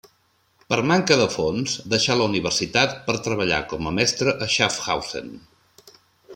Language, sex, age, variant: Catalan, male, 40-49, Central